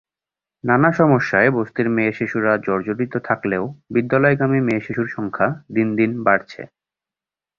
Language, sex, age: Bengali, male, 19-29